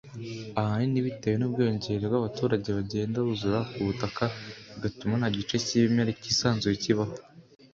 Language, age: Kinyarwanda, under 19